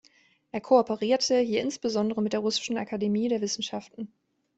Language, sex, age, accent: German, female, 19-29, Deutschland Deutsch